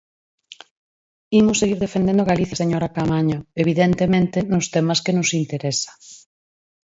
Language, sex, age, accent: Galician, female, 50-59, Normativo (estándar)